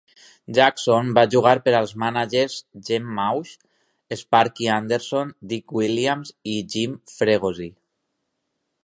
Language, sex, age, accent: Catalan, male, 30-39, valencià